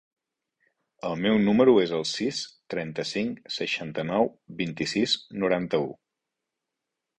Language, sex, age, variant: Catalan, male, 40-49, Central